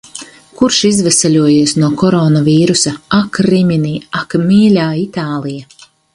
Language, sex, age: Latvian, female, 50-59